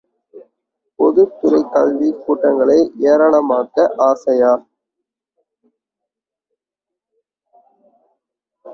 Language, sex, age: Tamil, male, 19-29